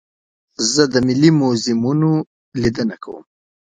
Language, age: Pashto, 19-29